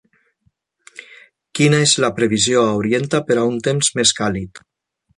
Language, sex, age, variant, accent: Catalan, male, 50-59, Valencià central, valencià